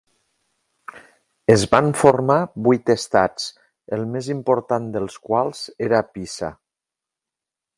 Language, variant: Catalan, Septentrional